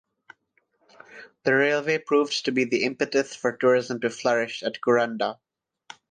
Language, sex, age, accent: English, male, 19-29, India and South Asia (India, Pakistan, Sri Lanka)